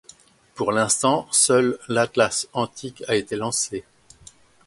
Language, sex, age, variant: French, male, 60-69, Français de métropole